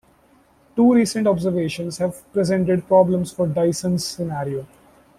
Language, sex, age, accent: English, male, 19-29, India and South Asia (India, Pakistan, Sri Lanka)